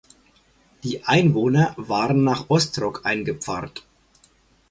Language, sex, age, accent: German, male, 40-49, Deutschland Deutsch